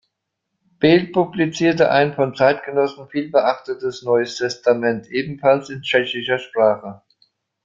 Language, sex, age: German, male, 60-69